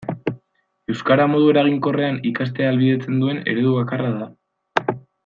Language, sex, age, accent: Basque, male, 19-29, Erdialdekoa edo Nafarra (Gipuzkoa, Nafarroa)